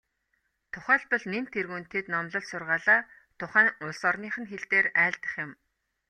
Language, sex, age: Mongolian, female, 30-39